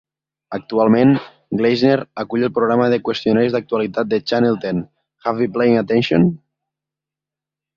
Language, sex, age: Catalan, female, 50-59